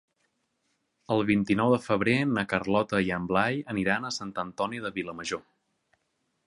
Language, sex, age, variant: Catalan, male, 19-29, Central